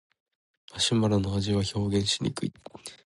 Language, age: Japanese, 19-29